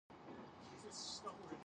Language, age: Japanese, 19-29